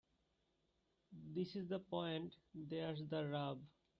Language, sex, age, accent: English, male, 19-29, India and South Asia (India, Pakistan, Sri Lanka)